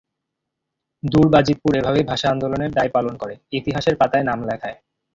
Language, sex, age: Bengali, male, 19-29